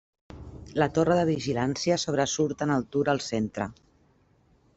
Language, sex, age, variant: Catalan, female, 50-59, Central